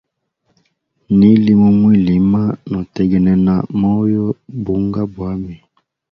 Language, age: Hemba, 19-29